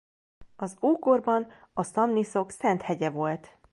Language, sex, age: Hungarian, female, 19-29